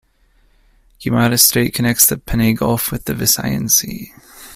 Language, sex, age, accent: English, male, 19-29, United States English